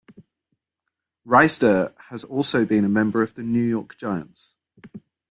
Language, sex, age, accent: English, male, 30-39, England English